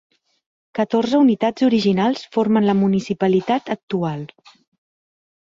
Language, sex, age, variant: Catalan, female, 30-39, Central